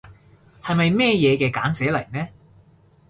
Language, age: Cantonese, 40-49